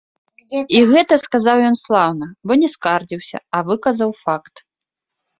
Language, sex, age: Belarusian, female, 30-39